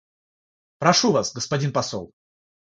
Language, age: Russian, 30-39